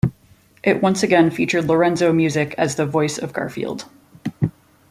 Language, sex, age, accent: English, female, 40-49, United States English